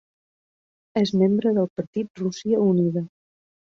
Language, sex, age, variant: Catalan, female, 40-49, Septentrional